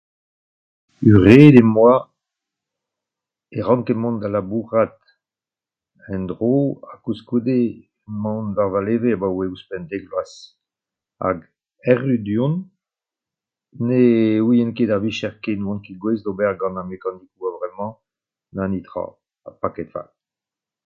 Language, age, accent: Breton, 70-79, Leoneg